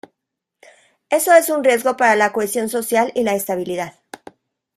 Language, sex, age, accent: Spanish, female, 40-49, México